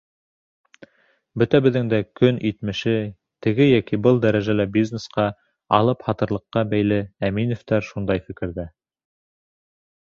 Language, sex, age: Bashkir, male, 19-29